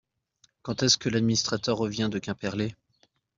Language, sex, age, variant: French, male, 30-39, Français de métropole